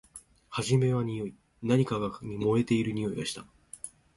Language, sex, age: Japanese, male, 19-29